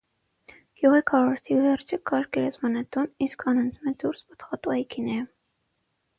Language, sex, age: Armenian, female, under 19